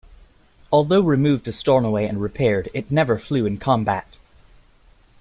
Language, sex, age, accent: English, male, 19-29, United States English